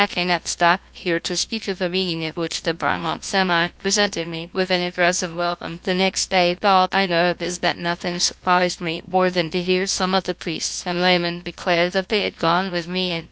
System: TTS, GlowTTS